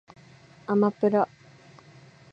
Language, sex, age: Japanese, female, 19-29